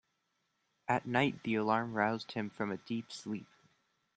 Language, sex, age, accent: English, male, under 19, United States English